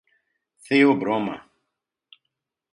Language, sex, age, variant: Portuguese, male, 30-39, Portuguese (Brasil)